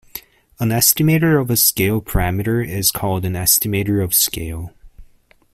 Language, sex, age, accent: English, male, 19-29, United States English